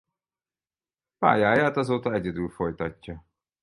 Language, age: Hungarian, 40-49